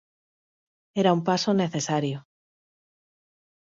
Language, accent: Galician, Normativo (estándar)